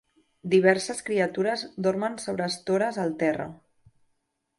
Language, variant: Catalan, Central